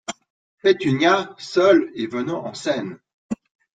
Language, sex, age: French, male, 40-49